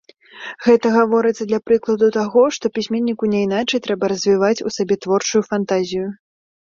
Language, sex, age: Belarusian, male, under 19